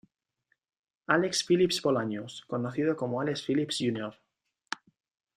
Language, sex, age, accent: Spanish, male, 19-29, España: Centro-Sur peninsular (Madrid, Toledo, Castilla-La Mancha)